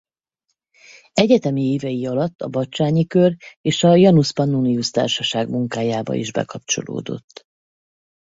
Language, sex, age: Hungarian, female, 50-59